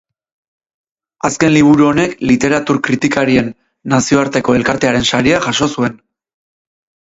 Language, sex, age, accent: Basque, male, 30-39, Erdialdekoa edo Nafarra (Gipuzkoa, Nafarroa)